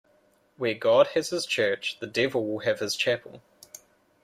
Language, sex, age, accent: English, male, 19-29, New Zealand English